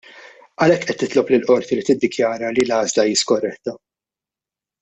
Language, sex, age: Maltese, male, 40-49